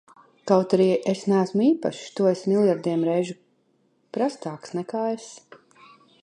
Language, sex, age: Latvian, female, 40-49